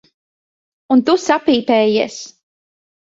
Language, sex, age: Latvian, female, 30-39